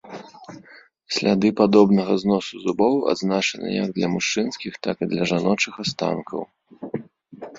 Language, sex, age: Belarusian, male, 30-39